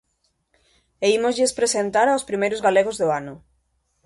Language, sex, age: Galician, female, 30-39